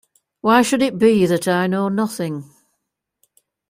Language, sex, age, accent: English, female, 60-69, England English